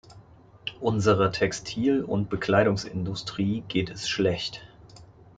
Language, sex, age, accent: German, male, 40-49, Deutschland Deutsch